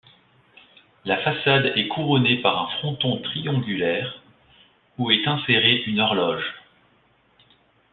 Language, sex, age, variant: French, male, 30-39, Français de métropole